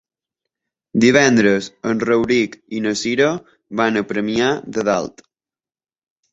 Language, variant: Catalan, Balear